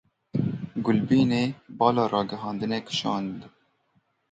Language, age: Kurdish, 19-29